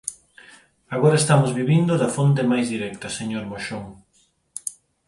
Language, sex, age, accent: Galician, male, 19-29, Neofalante